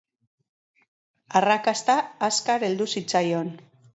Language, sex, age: Basque, female, 40-49